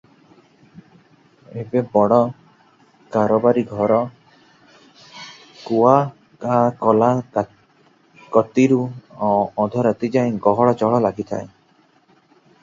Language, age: Odia, 19-29